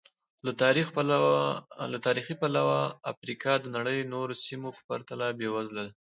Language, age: Pashto, 19-29